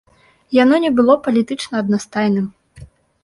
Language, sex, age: Belarusian, female, 19-29